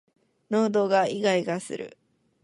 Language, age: Japanese, 19-29